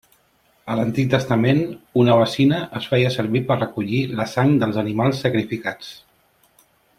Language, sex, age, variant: Catalan, male, 40-49, Central